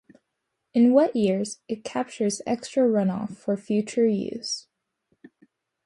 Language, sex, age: English, female, under 19